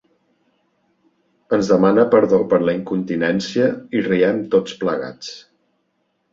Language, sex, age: Catalan, male, 40-49